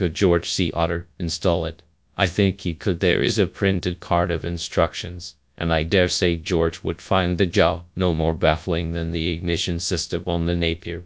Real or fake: fake